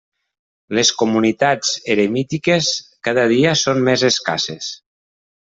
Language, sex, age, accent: Catalan, male, 40-49, valencià